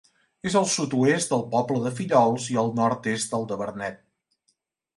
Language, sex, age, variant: Catalan, male, 40-49, Central